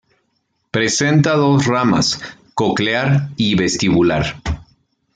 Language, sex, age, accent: Spanish, male, 30-39, México